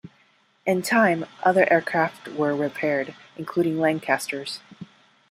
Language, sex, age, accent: English, female, 30-39, United States English